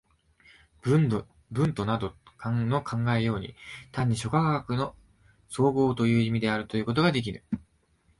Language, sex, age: Japanese, male, 19-29